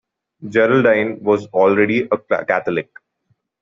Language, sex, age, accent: English, male, 19-29, India and South Asia (India, Pakistan, Sri Lanka)